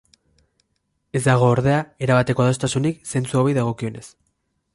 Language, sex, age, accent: Basque, male, 19-29, Erdialdekoa edo Nafarra (Gipuzkoa, Nafarroa)